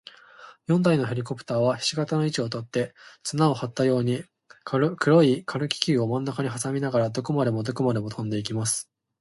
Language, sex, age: Japanese, male, 19-29